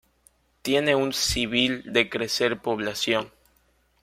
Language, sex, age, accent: Spanish, male, 19-29, América central